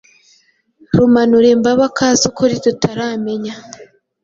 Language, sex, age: Kinyarwanda, female, 19-29